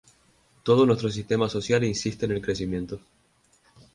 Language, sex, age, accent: Spanish, male, 19-29, España: Islas Canarias